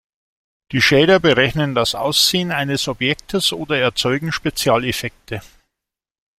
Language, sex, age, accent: German, male, 50-59, Deutschland Deutsch